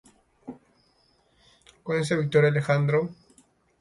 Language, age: Spanish, 19-29